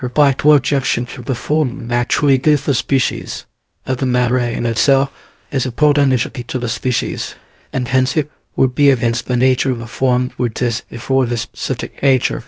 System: TTS, VITS